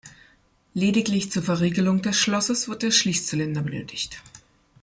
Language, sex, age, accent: German, female, 40-49, Deutschland Deutsch